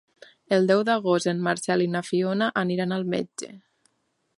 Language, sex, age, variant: Catalan, female, 19-29, Nord-Occidental